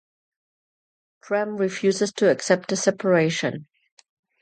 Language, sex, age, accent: English, female, under 19, United States English